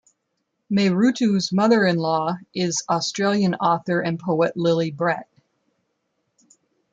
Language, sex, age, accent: English, female, 50-59, United States English